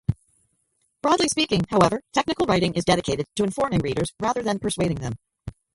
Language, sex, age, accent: English, female, 50-59, United States English